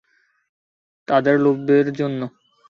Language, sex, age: Bengali, male, 19-29